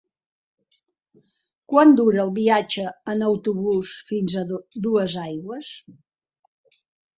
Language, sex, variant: Catalan, female, Central